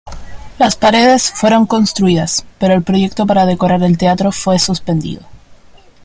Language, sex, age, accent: Spanish, female, under 19, Chileno: Chile, Cuyo